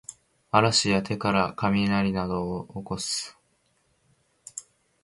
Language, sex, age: Japanese, male, 19-29